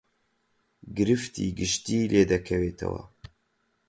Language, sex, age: Central Kurdish, male, 30-39